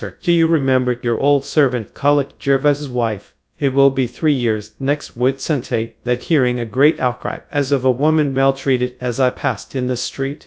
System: TTS, GradTTS